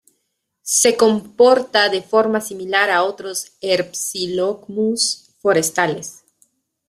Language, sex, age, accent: Spanish, female, 19-29, Andino-Pacífico: Colombia, Perú, Ecuador, oeste de Bolivia y Venezuela andina